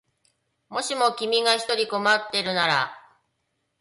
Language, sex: Japanese, female